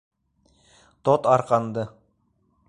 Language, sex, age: Bashkir, male, 19-29